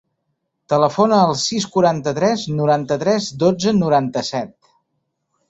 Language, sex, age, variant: Catalan, male, 40-49, Central